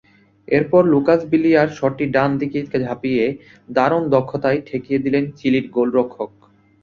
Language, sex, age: Bengali, male, 19-29